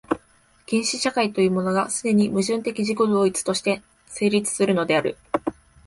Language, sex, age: Japanese, female, 19-29